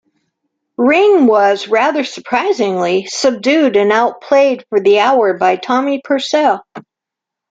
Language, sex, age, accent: English, female, 50-59, United States English